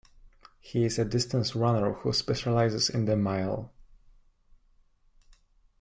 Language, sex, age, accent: English, male, under 19, United States English